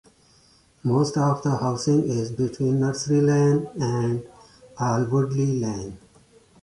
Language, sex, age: English, male, 40-49